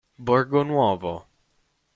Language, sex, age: Italian, male, 19-29